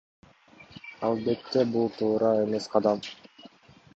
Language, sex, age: Kyrgyz, male, under 19